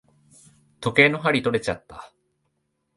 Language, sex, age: Japanese, male, 19-29